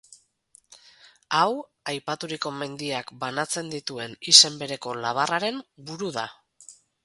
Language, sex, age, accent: Basque, female, 40-49, Mendebalekoa (Araba, Bizkaia, Gipuzkoako mendebaleko herri batzuk)